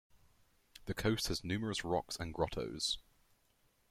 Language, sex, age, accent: English, male, under 19, England English